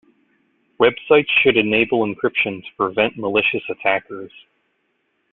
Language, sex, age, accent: English, male, 30-39, United States English